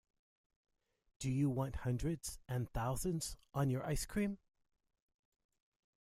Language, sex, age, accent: English, male, 40-49, United States English